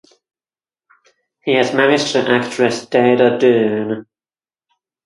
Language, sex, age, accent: English, male, under 19, England English